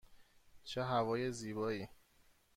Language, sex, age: Persian, male, 30-39